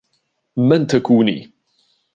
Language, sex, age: Arabic, male, 19-29